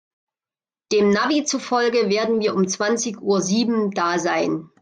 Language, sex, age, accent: German, female, 40-49, Deutschland Deutsch